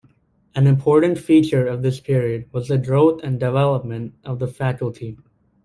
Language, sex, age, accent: English, male, under 19, United States English